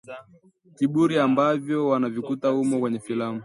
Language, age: Swahili, 19-29